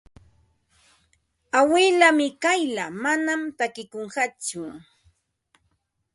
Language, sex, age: Ambo-Pasco Quechua, female, 50-59